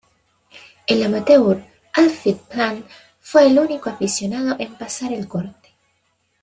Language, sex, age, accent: Spanish, female, 19-29, América central